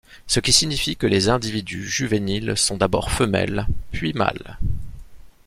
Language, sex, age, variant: French, male, 30-39, Français de métropole